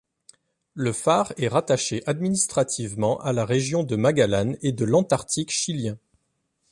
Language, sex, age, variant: French, male, 30-39, Français de métropole